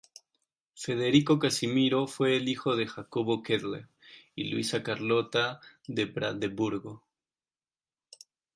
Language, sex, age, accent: Spanish, male, 19-29, Andino-Pacífico: Colombia, Perú, Ecuador, oeste de Bolivia y Venezuela andina